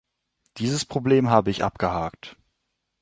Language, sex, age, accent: German, male, 19-29, Deutschland Deutsch